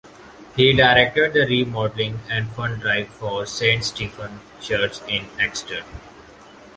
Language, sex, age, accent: English, male, 19-29, India and South Asia (India, Pakistan, Sri Lanka)